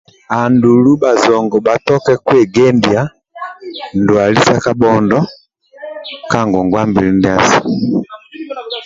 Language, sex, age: Amba (Uganda), male, 40-49